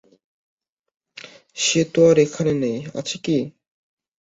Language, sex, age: Bengali, male, 19-29